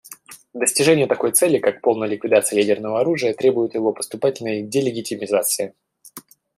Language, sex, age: Russian, male, 19-29